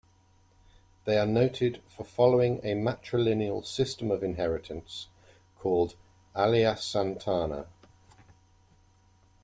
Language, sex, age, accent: English, male, 40-49, England English